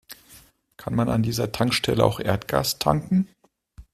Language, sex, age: German, male, 40-49